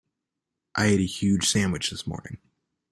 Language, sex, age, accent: English, male, under 19, United States English